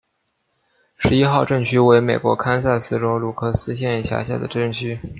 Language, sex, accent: Chinese, male, 出生地：湖北省